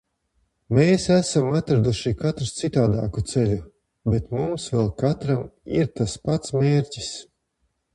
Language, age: Latvian, 50-59